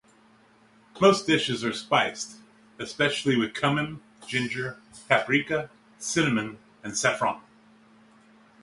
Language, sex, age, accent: English, male, 50-59, United States English